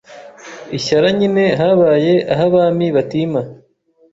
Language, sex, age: Kinyarwanda, male, 30-39